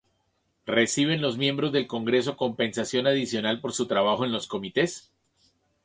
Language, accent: Spanish, Andino-Pacífico: Colombia, Perú, Ecuador, oeste de Bolivia y Venezuela andina